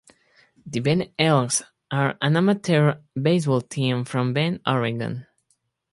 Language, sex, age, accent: English, male, 19-29, United States English